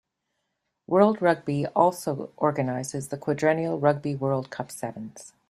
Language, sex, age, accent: English, female, 60-69, Canadian English